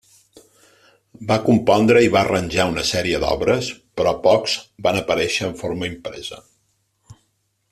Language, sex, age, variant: Catalan, male, 50-59, Central